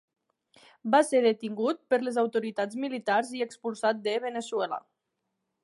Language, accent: Catalan, Tortosí